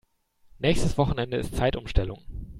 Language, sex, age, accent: German, male, 19-29, Deutschland Deutsch